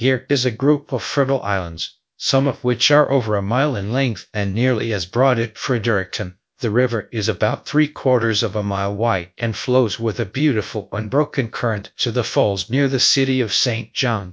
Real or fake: fake